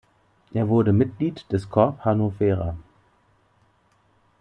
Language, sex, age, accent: German, male, 30-39, Deutschland Deutsch